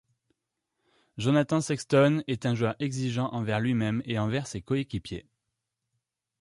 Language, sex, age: French, male, 30-39